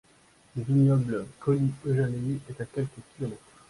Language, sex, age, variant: French, male, 19-29, Français de métropole